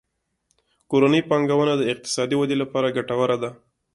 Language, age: Pashto, 19-29